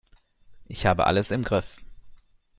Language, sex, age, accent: German, male, 19-29, Deutschland Deutsch